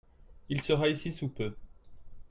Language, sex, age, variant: French, male, 30-39, Français de métropole